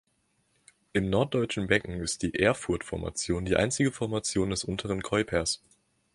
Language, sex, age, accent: German, male, 19-29, Deutschland Deutsch